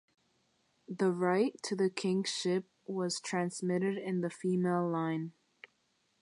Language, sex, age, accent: English, female, under 19, United States English